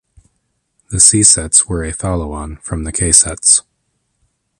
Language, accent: English, United States English